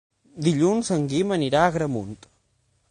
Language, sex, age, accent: Catalan, male, 19-29, central; nord-occidental